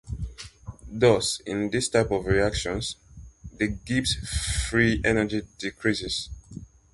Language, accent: English, Southern African (South Africa, Zimbabwe, Namibia)